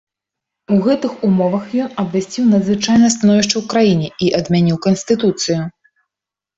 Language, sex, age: Belarusian, female, 30-39